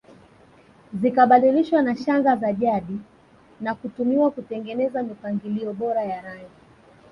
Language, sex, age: Swahili, female, 30-39